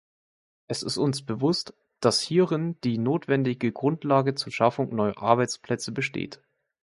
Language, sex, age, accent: German, male, 19-29, Deutschland Deutsch